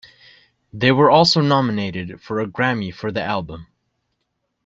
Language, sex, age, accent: English, male, under 19, United States English